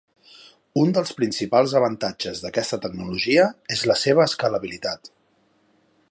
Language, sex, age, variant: Catalan, male, 40-49, Central